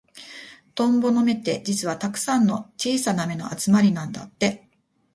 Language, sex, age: Japanese, female, 50-59